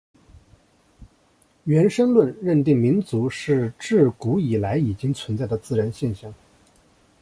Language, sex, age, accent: Chinese, male, 19-29, 出生地：江苏省